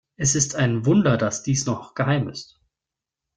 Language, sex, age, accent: German, male, 30-39, Deutschland Deutsch